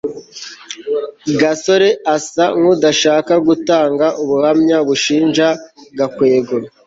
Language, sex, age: Kinyarwanda, male, 19-29